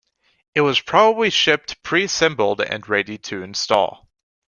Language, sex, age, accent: English, male, under 19, United States English